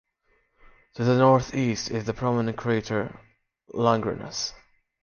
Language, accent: English, United States English